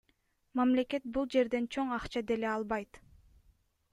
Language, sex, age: Kyrgyz, female, 19-29